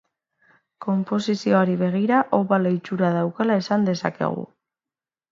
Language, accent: Basque, Mendebalekoa (Araba, Bizkaia, Gipuzkoako mendebaleko herri batzuk)